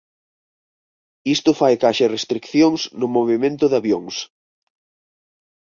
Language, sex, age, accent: Galician, male, 19-29, Normativo (estándar)